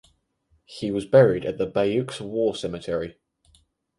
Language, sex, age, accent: English, male, under 19, England English